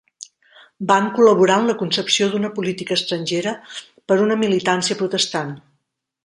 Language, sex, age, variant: Catalan, female, 40-49, Central